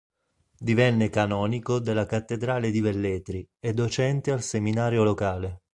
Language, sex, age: Italian, male, 30-39